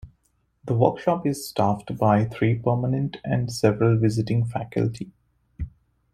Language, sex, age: English, male, 19-29